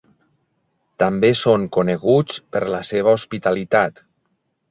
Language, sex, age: Catalan, male, 50-59